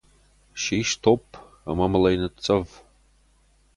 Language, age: Ossetic, 30-39